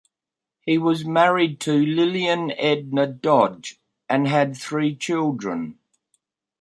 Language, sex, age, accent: English, male, 70-79, Australian English